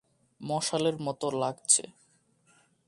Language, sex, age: Bengali, male, 19-29